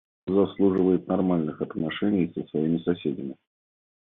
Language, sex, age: Russian, male, 40-49